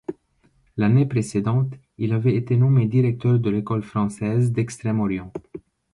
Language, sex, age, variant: French, male, 19-29, Français de métropole